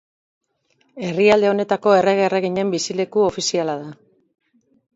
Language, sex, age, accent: Basque, female, 50-59, Mendebalekoa (Araba, Bizkaia, Gipuzkoako mendebaleko herri batzuk)